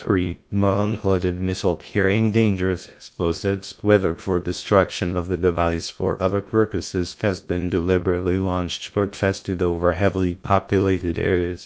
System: TTS, GlowTTS